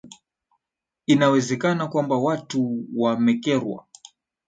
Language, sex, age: Swahili, male, 19-29